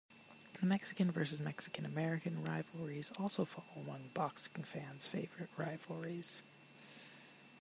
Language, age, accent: English, 19-29, United States English